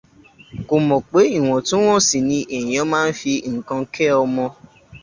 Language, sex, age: Yoruba, male, 19-29